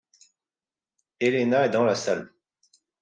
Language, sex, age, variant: French, male, 30-39, Français de métropole